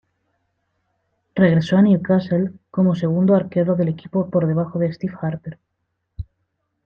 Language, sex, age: Spanish, female, 30-39